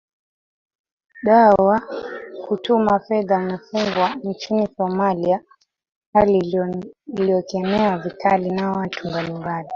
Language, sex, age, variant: Swahili, female, 19-29, Kiswahili cha Bara ya Kenya